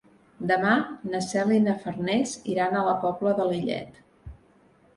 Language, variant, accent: Catalan, Central, central